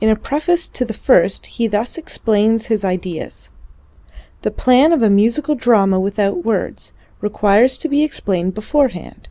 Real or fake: real